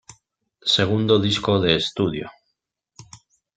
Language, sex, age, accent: Spanish, male, 50-59, España: Centro-Sur peninsular (Madrid, Toledo, Castilla-La Mancha)